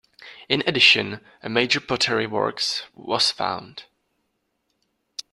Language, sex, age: English, male, 19-29